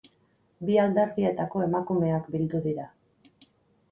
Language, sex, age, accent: Basque, female, 50-59, Erdialdekoa edo Nafarra (Gipuzkoa, Nafarroa)